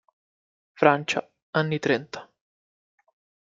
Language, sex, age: Italian, male, 19-29